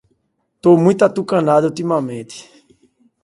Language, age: Portuguese, 40-49